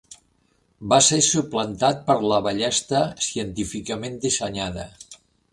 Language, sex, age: Catalan, male, 70-79